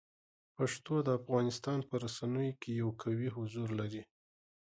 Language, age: Pashto, 40-49